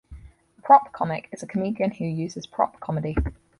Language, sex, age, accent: English, female, 19-29, England English; New Zealand English